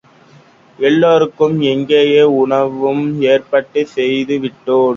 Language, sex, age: Tamil, male, under 19